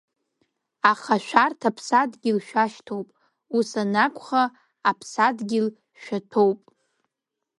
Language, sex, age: Abkhazian, female, under 19